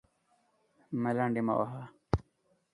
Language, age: Pashto, 19-29